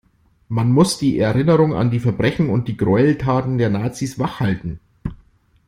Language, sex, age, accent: German, male, 40-49, Deutschland Deutsch